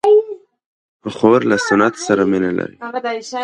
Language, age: Pashto, 19-29